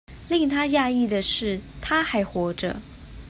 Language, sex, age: Chinese, female, 30-39